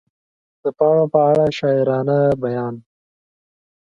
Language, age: Pashto, 19-29